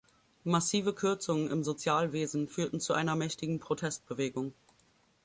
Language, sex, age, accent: German, female, 19-29, Deutschland Deutsch